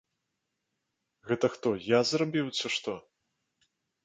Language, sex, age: Belarusian, male, 40-49